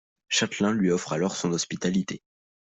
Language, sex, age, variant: French, male, under 19, Français de métropole